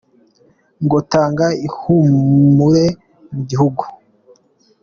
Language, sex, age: Kinyarwanda, male, 19-29